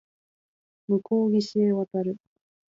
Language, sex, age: Japanese, female, 30-39